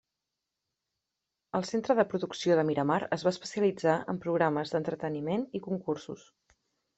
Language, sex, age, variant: Catalan, female, 30-39, Central